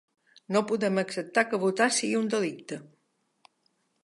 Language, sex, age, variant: Catalan, female, 60-69, Balear